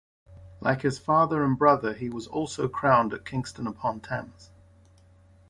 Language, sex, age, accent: English, male, 40-49, England English